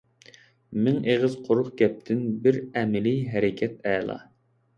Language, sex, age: Uyghur, male, 19-29